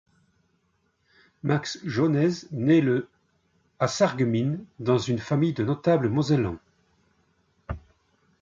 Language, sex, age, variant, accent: French, male, 60-69, Français d'Europe, Français de Belgique